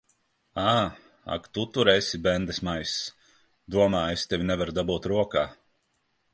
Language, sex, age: Latvian, male, 30-39